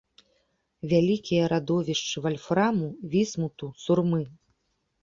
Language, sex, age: Belarusian, female, 30-39